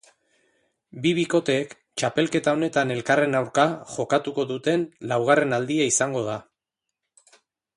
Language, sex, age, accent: Basque, male, 40-49, Erdialdekoa edo Nafarra (Gipuzkoa, Nafarroa)